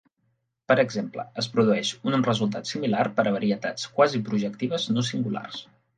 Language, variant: Catalan, Central